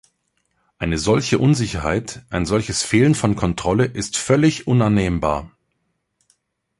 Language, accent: German, Deutschland Deutsch